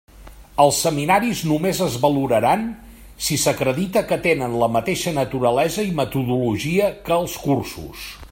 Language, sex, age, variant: Catalan, male, 60-69, Central